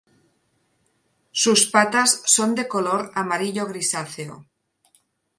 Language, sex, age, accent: Spanish, female, 50-59, España: Norte peninsular (Asturias, Castilla y León, Cantabria, País Vasco, Navarra, Aragón, La Rioja, Guadalajara, Cuenca)